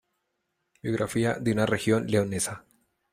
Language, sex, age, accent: Spanish, male, 30-39, Andino-Pacífico: Colombia, Perú, Ecuador, oeste de Bolivia y Venezuela andina